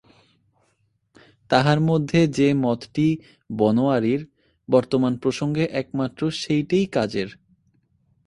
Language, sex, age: Bengali, female, 19-29